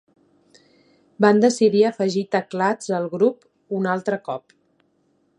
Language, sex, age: Catalan, female, 19-29